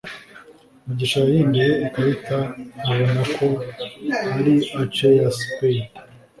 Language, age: Kinyarwanda, 19-29